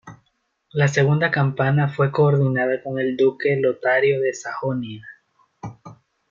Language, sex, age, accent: Spanish, male, 19-29, América central